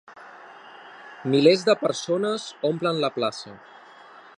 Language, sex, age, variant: Catalan, male, 19-29, Central